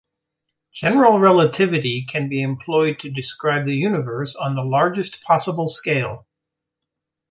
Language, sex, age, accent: English, male, 50-59, United States English